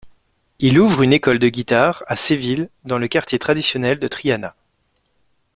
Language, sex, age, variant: French, male, 30-39, Français de métropole